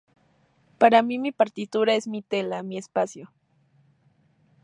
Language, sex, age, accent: Spanish, female, 19-29, México